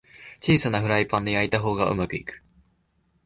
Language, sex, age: Japanese, male, 19-29